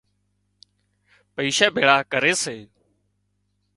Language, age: Wadiyara Koli, 30-39